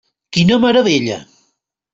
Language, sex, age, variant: Catalan, male, 50-59, Central